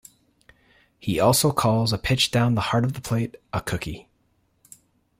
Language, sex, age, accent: English, male, 30-39, United States English